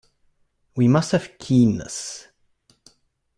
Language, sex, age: English, male, 30-39